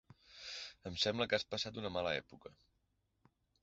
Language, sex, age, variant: Catalan, male, 30-39, Central